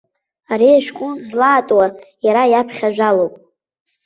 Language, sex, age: Abkhazian, female, under 19